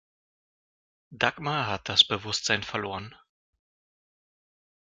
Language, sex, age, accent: German, male, 19-29, Russisch Deutsch